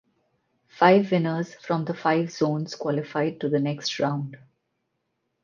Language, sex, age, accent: English, female, 40-49, India and South Asia (India, Pakistan, Sri Lanka)